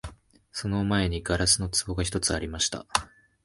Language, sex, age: Japanese, male, 19-29